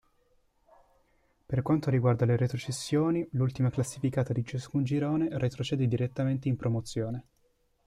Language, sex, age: Italian, male, 19-29